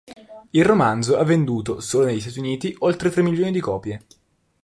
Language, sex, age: Italian, male, under 19